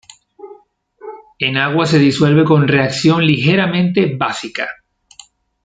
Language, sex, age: Spanish, male, 40-49